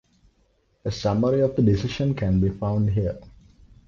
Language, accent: English, India and South Asia (India, Pakistan, Sri Lanka)